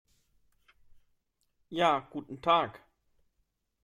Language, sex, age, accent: German, male, 19-29, Deutschland Deutsch